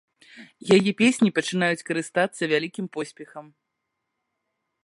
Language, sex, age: Belarusian, female, 30-39